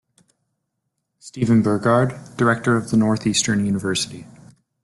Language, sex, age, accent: English, male, 19-29, United States English